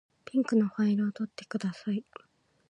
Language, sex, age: Japanese, female, 19-29